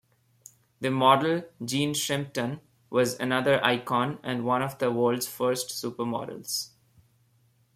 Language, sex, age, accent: English, male, 19-29, India and South Asia (India, Pakistan, Sri Lanka)